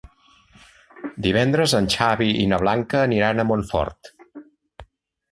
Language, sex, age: Catalan, male, 50-59